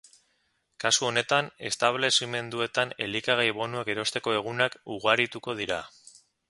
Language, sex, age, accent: Basque, male, 30-39, Mendebalekoa (Araba, Bizkaia, Gipuzkoako mendebaleko herri batzuk)